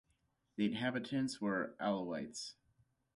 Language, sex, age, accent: English, male, 19-29, United States English